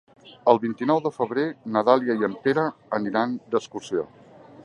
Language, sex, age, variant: Catalan, male, 50-59, Central